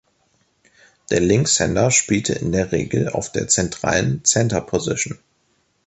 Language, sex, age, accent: German, male, 19-29, Deutschland Deutsch